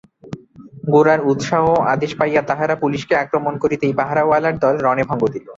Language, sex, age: Bengali, male, 19-29